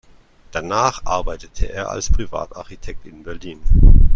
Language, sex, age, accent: German, male, 30-39, Deutschland Deutsch